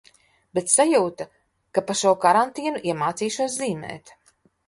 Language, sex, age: Latvian, female, 50-59